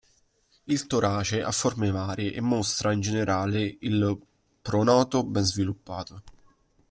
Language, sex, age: Italian, male, 19-29